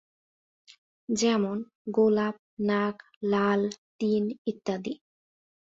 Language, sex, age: Bengali, female, 19-29